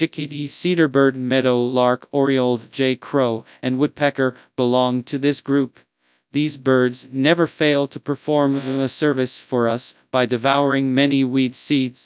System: TTS, FastPitch